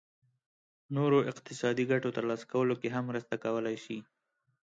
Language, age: Pashto, 19-29